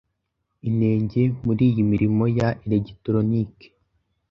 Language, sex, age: Kinyarwanda, male, under 19